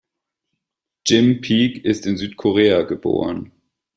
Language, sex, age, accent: German, male, 19-29, Deutschland Deutsch